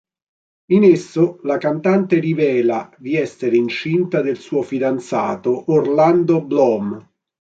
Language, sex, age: Italian, male, 40-49